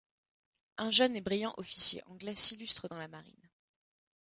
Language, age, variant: French, 19-29, Français de métropole